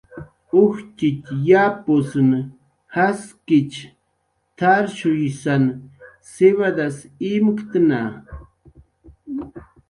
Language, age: Jaqaru, 40-49